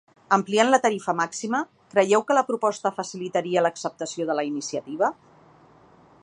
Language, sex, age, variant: Catalan, female, 40-49, Central